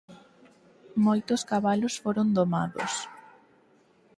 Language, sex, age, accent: Galician, female, under 19, Normativo (estándar)